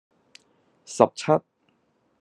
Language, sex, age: Cantonese, male, 30-39